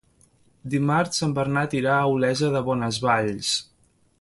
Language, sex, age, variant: Catalan, male, 19-29, Central